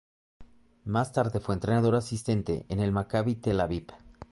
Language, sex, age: Spanish, male, 30-39